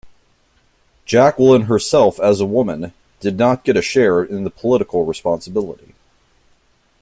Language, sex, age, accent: English, male, 30-39, United States English